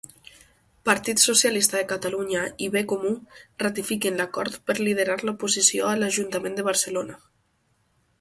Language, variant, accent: Catalan, Valencià septentrional, septentrional